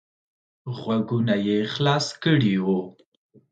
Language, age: Pashto, 19-29